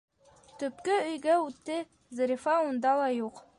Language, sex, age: Bashkir, female, under 19